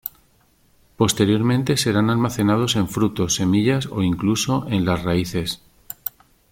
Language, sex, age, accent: Spanish, male, 60-69, España: Centro-Sur peninsular (Madrid, Toledo, Castilla-La Mancha)